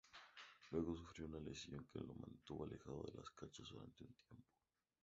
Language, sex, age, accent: Spanish, male, 19-29, México